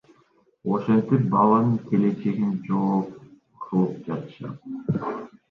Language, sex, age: Kyrgyz, male, 19-29